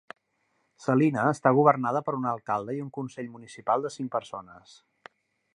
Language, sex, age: Catalan, male, 40-49